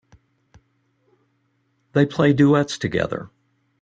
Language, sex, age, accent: English, male, 60-69, United States English